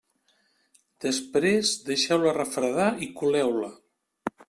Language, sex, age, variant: Catalan, male, 50-59, Central